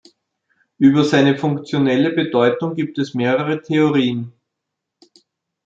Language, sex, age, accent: German, male, 40-49, Österreichisches Deutsch